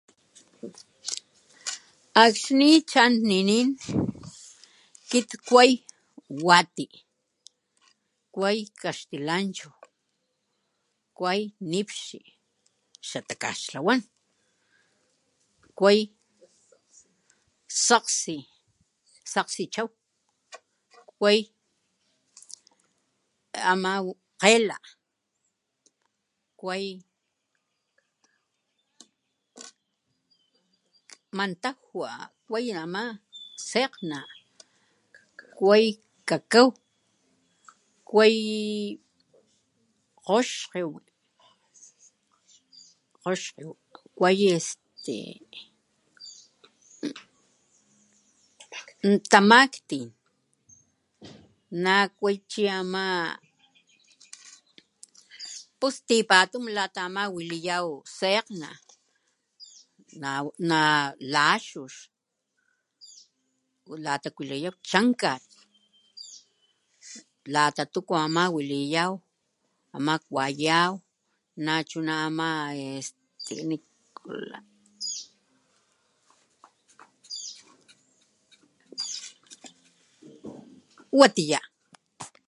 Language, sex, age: Papantla Totonac, male, 60-69